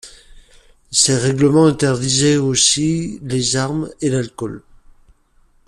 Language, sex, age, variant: French, male, 50-59, Français de métropole